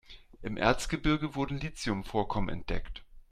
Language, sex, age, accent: German, male, 40-49, Deutschland Deutsch